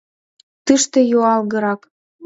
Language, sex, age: Mari, female, 19-29